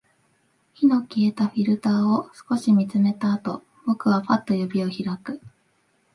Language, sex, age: Japanese, female, 19-29